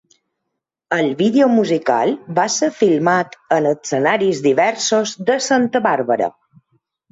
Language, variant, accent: Catalan, Balear, balear